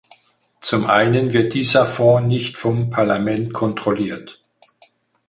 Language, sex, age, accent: German, male, 60-69, Deutschland Deutsch